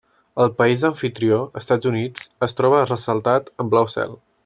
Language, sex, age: Catalan, male, 19-29